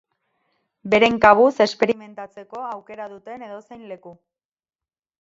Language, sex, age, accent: Basque, female, 30-39, Erdialdekoa edo Nafarra (Gipuzkoa, Nafarroa)